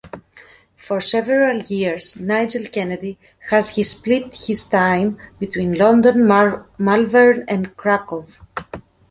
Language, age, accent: English, 30-39, United States English